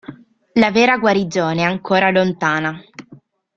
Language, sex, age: Italian, female, 19-29